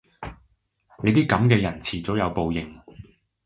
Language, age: Cantonese, 30-39